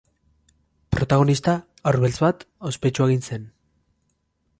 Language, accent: Basque, Erdialdekoa edo Nafarra (Gipuzkoa, Nafarroa)